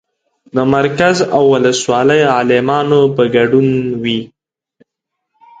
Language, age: Pashto, 19-29